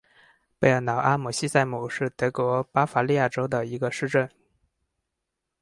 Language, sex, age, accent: Chinese, male, 19-29, 出生地：四川省